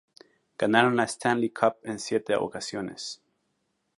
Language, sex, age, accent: Spanish, male, 40-49, América central